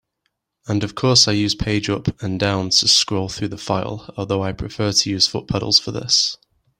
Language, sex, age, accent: English, male, 19-29, England English